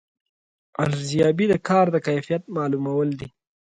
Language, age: Pashto, 19-29